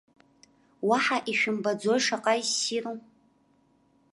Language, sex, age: Abkhazian, female, under 19